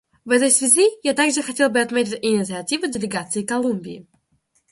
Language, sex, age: Russian, female, under 19